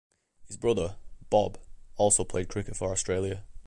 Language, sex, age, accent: English, male, under 19, England English